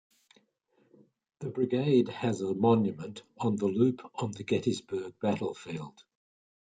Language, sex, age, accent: English, male, 70-79, Australian English